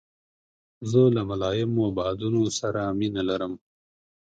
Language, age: Pashto, 30-39